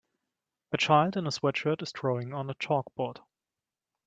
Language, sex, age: English, male, 30-39